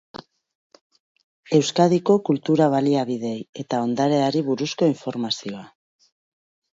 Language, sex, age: Basque, female, 40-49